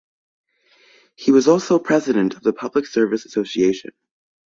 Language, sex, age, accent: English, male, under 19, United States English